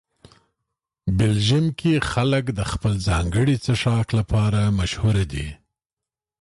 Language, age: Pashto, 50-59